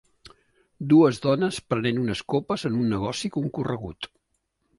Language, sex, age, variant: Catalan, male, 60-69, Central